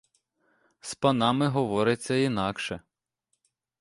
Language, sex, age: Ukrainian, male, 30-39